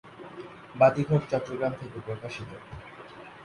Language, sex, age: Bengali, male, under 19